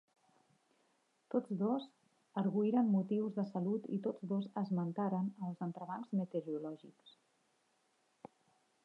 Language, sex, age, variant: Catalan, female, 40-49, Central